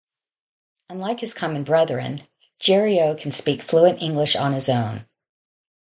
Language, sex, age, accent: English, female, 60-69, United States English